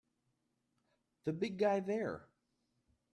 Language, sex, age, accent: English, male, 30-39, United States English